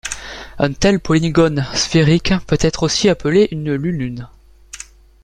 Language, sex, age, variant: French, male, 19-29, Français de métropole